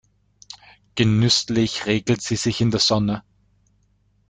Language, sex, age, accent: German, male, 19-29, Österreichisches Deutsch